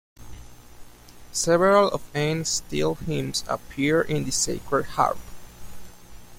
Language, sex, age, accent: English, male, 19-29, United States English